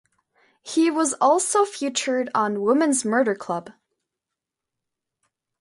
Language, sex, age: English, female, under 19